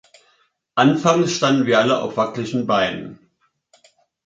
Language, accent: German, Deutschland Deutsch